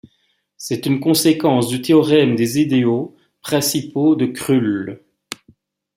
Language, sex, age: French, male, 50-59